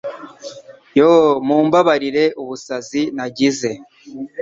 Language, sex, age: Kinyarwanda, male, 19-29